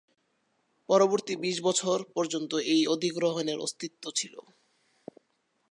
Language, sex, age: Bengali, male, 19-29